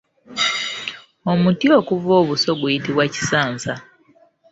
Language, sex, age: Ganda, female, 30-39